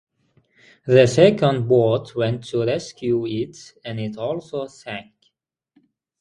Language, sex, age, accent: English, male, 19-29, United States English; England English